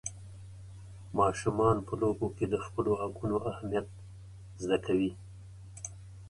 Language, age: Pashto, 60-69